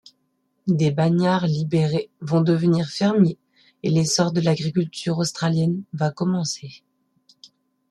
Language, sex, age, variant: French, female, 19-29, Français de métropole